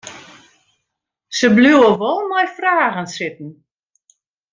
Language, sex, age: Western Frisian, female, 50-59